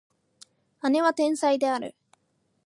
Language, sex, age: Japanese, female, 19-29